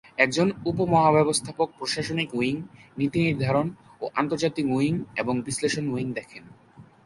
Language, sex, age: Bengali, male, under 19